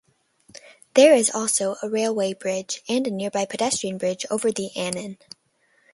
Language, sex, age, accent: English, female, under 19, United States English